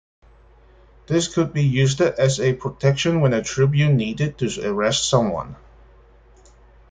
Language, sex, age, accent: English, male, 19-29, Hong Kong English